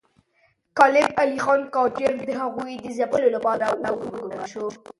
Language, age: Pashto, 19-29